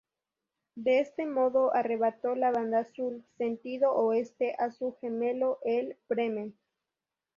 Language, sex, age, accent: Spanish, female, 19-29, México